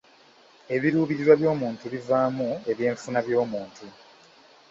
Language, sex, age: Ganda, male, 19-29